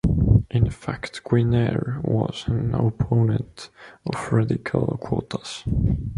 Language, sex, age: English, male, 19-29